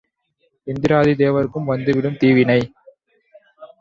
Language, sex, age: Tamil, male, 19-29